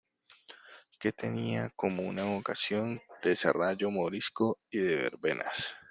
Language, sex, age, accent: Spanish, male, 19-29, Andino-Pacífico: Colombia, Perú, Ecuador, oeste de Bolivia y Venezuela andina